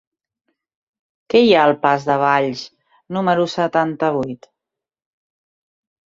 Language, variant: Catalan, Central